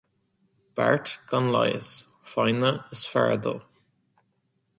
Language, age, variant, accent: Irish, 19-29, Gaeilge na Mumhan, Cainteoir líofa, ní ó dhúchas